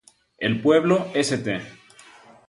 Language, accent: Spanish, México